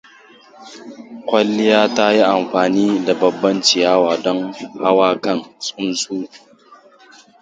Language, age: Hausa, 19-29